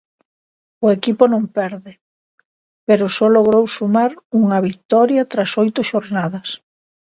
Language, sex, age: Galician, female, 50-59